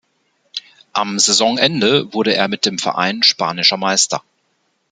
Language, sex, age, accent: German, male, 40-49, Deutschland Deutsch